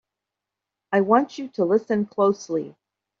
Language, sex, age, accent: English, female, 60-69, United States English